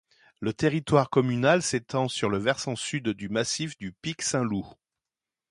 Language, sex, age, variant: French, male, 40-49, Français de métropole